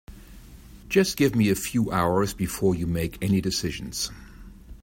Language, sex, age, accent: English, male, 60-69, United States English